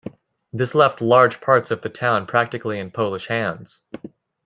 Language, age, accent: English, 19-29, United States English